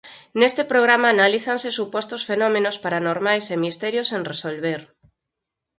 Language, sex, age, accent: Galician, female, 40-49, Oriental (común en zona oriental)